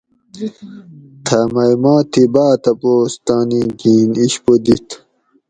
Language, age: Gawri, 19-29